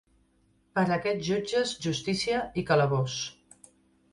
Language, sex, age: Catalan, female, 30-39